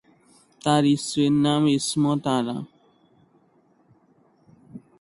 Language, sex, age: Bengali, male, 19-29